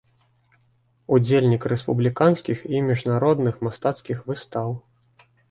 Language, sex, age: Belarusian, male, 30-39